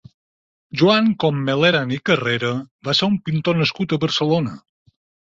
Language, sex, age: Catalan, male, 50-59